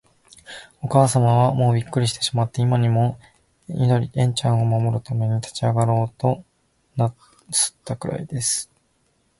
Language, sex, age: Japanese, male, under 19